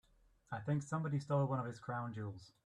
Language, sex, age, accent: English, male, 19-29, England English